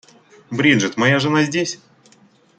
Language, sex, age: Russian, male, 19-29